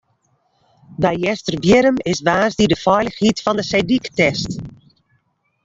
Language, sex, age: Western Frisian, female, 60-69